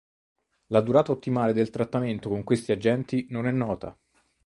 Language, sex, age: Italian, male, 30-39